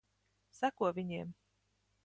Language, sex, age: Latvian, female, 30-39